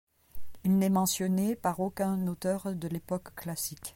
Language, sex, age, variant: French, female, 50-59, Français de métropole